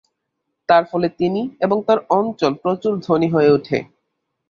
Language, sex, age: Bengali, male, under 19